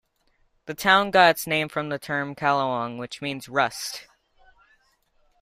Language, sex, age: English, male, under 19